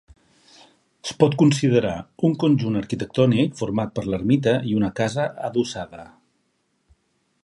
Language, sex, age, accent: Catalan, male, 50-59, Barceloní